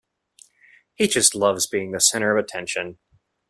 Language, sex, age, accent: English, male, 19-29, United States English